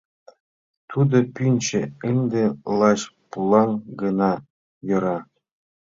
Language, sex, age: Mari, male, 40-49